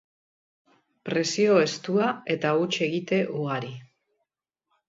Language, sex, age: Basque, female, 50-59